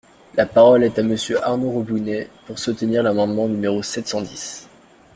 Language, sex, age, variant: French, male, 19-29, Français de métropole